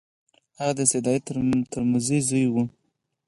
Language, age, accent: Pashto, 19-29, کندهاری لهجه